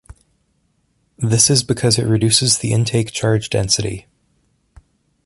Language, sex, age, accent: English, male, 40-49, Canadian English